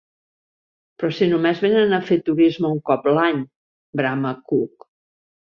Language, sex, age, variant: Catalan, female, 60-69, Central